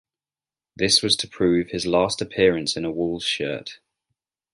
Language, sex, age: English, male, 19-29